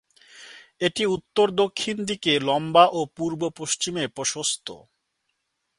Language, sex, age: Bengali, male, 30-39